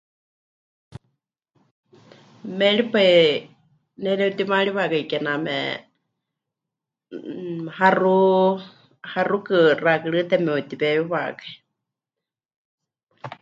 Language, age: Huichol, 30-39